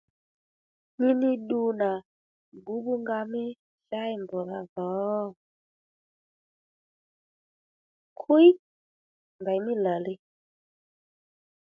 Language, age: Lendu, 19-29